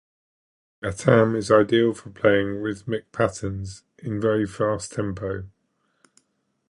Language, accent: English, England English